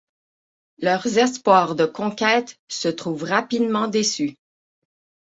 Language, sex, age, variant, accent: French, female, 30-39, Français d'Amérique du Nord, Français du Canada